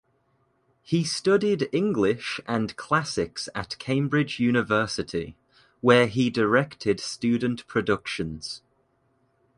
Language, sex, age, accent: English, male, 19-29, England English